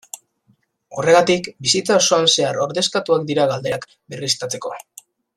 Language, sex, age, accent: Basque, male, under 19, Erdialdekoa edo Nafarra (Gipuzkoa, Nafarroa)